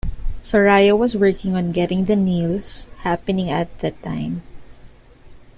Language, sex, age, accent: English, female, 19-29, Filipino